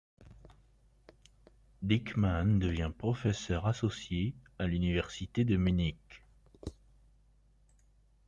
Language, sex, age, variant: French, male, 30-39, Français de métropole